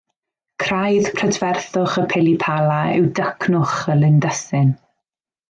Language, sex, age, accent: Welsh, female, 19-29, Y Deyrnas Unedig Cymraeg